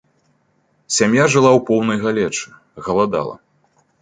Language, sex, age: Belarusian, male, 19-29